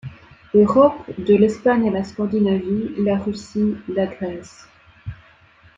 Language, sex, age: French, female, 19-29